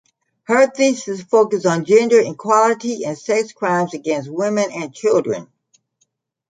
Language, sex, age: English, female, 60-69